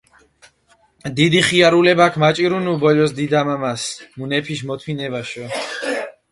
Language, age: Mingrelian, 19-29